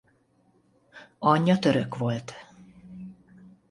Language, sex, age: Hungarian, female, 50-59